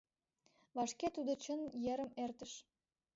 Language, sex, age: Mari, female, under 19